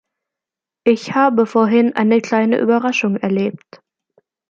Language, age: German, 19-29